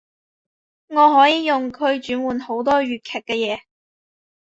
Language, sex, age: Cantonese, female, 19-29